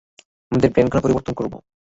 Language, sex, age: Bengali, male, under 19